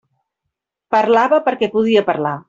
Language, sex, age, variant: Catalan, female, 40-49, Central